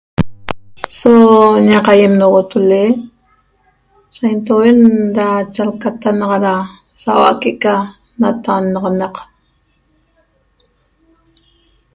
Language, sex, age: Toba, female, 40-49